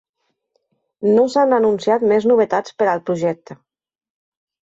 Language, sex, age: Catalan, female, 40-49